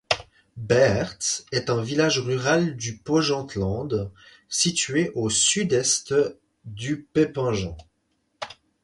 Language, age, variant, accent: French, 19-29, Français d'Europe, Français de Suisse